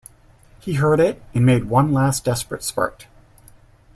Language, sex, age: English, male, 40-49